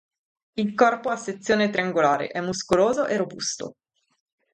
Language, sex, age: Italian, female, 30-39